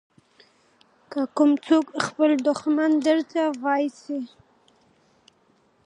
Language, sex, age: Pashto, female, 19-29